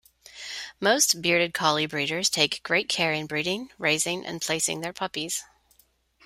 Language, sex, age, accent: English, female, 40-49, United States English